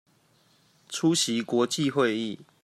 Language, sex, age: Chinese, male, 30-39